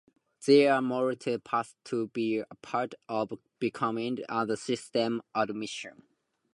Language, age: English, 19-29